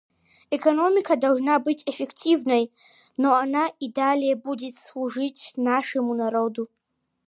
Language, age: Russian, under 19